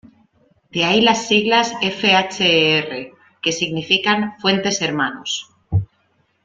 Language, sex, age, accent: Spanish, female, 30-39, España: Centro-Sur peninsular (Madrid, Toledo, Castilla-La Mancha)